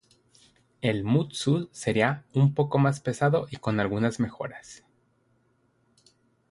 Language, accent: Spanish, México